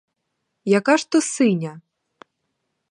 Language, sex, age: Ukrainian, female, 19-29